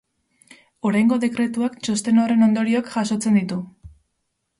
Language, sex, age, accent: Basque, female, 19-29, Erdialdekoa edo Nafarra (Gipuzkoa, Nafarroa)